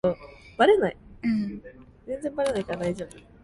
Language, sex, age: Cantonese, female, 19-29